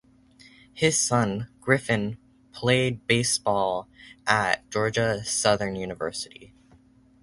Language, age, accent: English, under 19, United States English